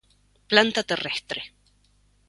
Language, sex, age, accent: Spanish, female, 40-49, Rioplatense: Argentina, Uruguay, este de Bolivia, Paraguay